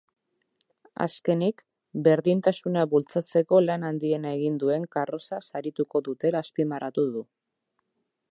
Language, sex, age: Basque, female, 30-39